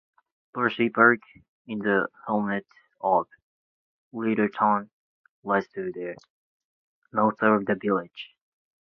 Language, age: English, 19-29